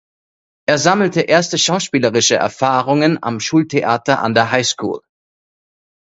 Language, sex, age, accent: German, male, 30-39, Österreichisches Deutsch